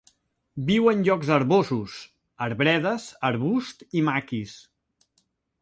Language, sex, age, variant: Catalan, male, 50-59, Central